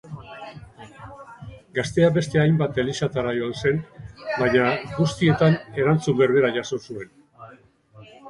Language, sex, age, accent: Basque, female, 40-49, Mendebalekoa (Araba, Bizkaia, Gipuzkoako mendebaleko herri batzuk)